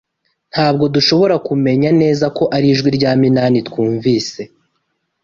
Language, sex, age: Kinyarwanda, male, 30-39